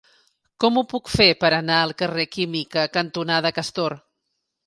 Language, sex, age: Catalan, female, 50-59